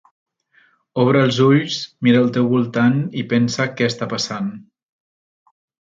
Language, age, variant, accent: Catalan, 30-39, Central, central